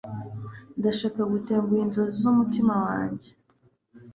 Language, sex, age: Kinyarwanda, female, 19-29